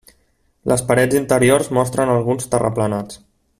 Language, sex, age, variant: Catalan, male, 19-29, Central